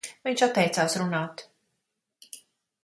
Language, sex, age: Latvian, female, 50-59